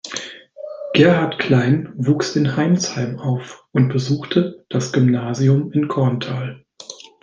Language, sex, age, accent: German, male, 40-49, Deutschland Deutsch